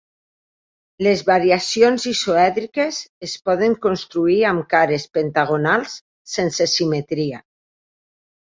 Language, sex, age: Catalan, female, 40-49